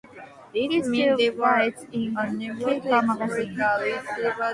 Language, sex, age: English, female, 19-29